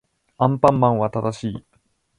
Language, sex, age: Japanese, male, 19-29